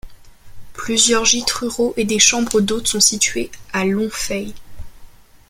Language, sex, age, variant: French, female, under 19, Français de métropole